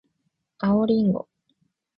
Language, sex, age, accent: Japanese, female, 19-29, 標準語